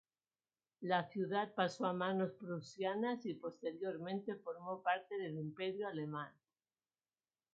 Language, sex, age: Spanish, female, 50-59